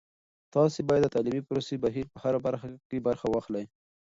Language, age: Pashto, 30-39